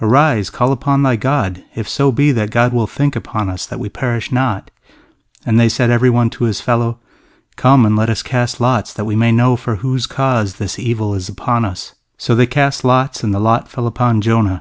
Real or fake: real